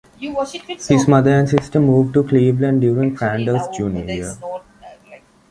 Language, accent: English, England English